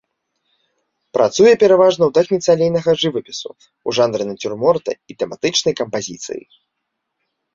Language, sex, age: Belarusian, male, 19-29